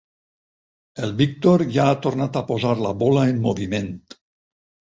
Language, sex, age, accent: Catalan, male, 60-69, valencià